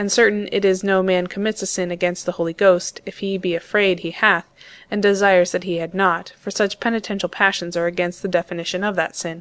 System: none